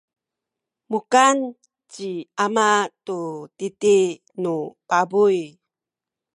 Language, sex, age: Sakizaya, female, 60-69